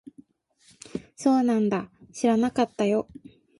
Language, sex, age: Japanese, female, 19-29